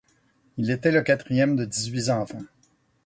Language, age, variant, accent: French, 50-59, Français d'Amérique du Nord, Français du Canada